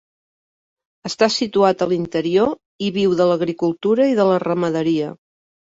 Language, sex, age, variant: Catalan, female, 50-59, Central